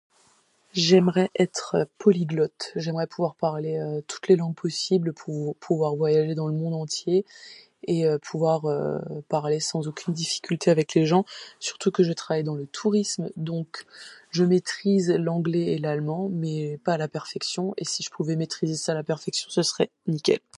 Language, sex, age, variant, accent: French, female, 30-39, Français de métropole, Français de l'est de la France